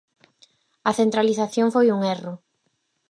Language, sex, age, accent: Galician, female, 30-39, Normativo (estándar)